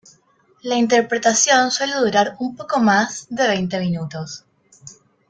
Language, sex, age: Spanish, female, under 19